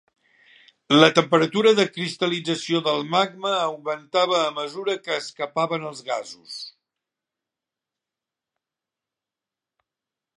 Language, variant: Catalan, Central